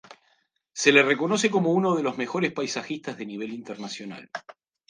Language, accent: Spanish, Rioplatense: Argentina, Uruguay, este de Bolivia, Paraguay